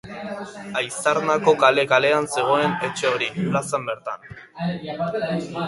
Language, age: Basque, under 19